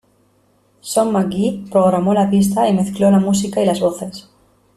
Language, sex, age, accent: Spanish, female, 30-39, España: Norte peninsular (Asturias, Castilla y León, Cantabria, País Vasco, Navarra, Aragón, La Rioja, Guadalajara, Cuenca)